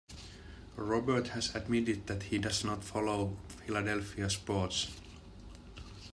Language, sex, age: English, male, 40-49